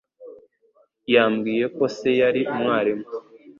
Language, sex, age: Kinyarwanda, male, 19-29